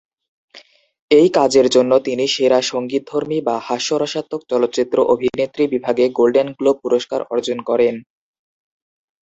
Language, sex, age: Bengali, male, 19-29